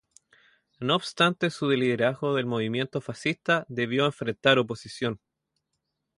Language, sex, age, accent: Spanish, male, 19-29, Chileno: Chile, Cuyo